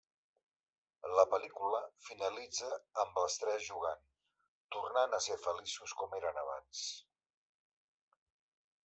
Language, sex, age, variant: Catalan, male, 60-69, Central